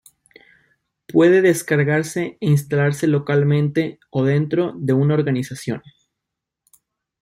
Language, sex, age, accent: Spanish, male, 19-29, México